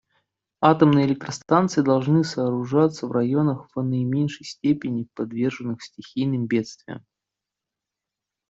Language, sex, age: Russian, male, 30-39